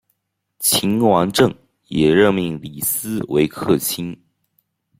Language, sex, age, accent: Chinese, male, under 19, 出生地：福建省